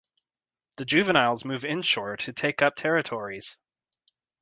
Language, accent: English, United States English